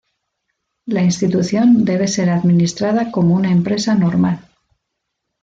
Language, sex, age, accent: Spanish, female, 40-49, España: Norte peninsular (Asturias, Castilla y León, Cantabria, País Vasco, Navarra, Aragón, La Rioja, Guadalajara, Cuenca)